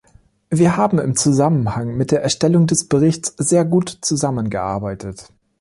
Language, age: German, 30-39